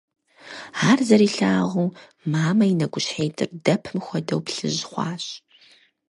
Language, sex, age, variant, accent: Kabardian, female, 30-39, Адыгэбзэ (Къэбэрдей, Кирил, псоми зэдай), Джылэхъстэней (Gilahsteney)